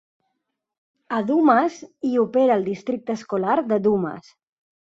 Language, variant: Catalan, Balear